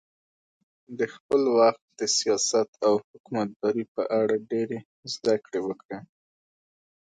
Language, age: Pashto, 19-29